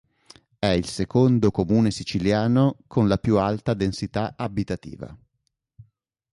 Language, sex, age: Italian, male, 30-39